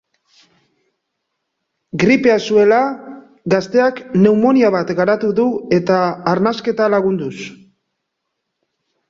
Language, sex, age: Basque, male, 40-49